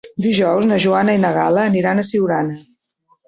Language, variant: Catalan, Central